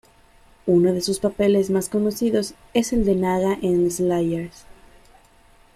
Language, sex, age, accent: Spanish, female, 19-29, México